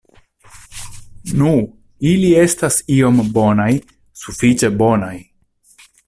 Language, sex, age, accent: Esperanto, male, 30-39, Internacia